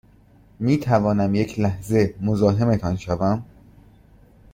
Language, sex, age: Persian, male, 19-29